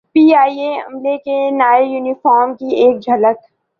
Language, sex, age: Urdu, male, 19-29